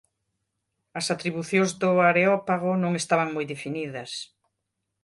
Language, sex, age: Galician, female, 50-59